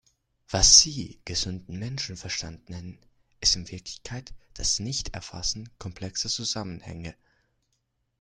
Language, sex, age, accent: German, male, under 19, Schweizerdeutsch